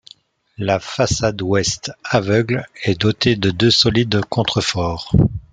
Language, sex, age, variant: French, male, 40-49, Français de métropole